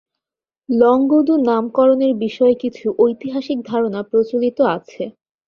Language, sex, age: Bengali, female, 19-29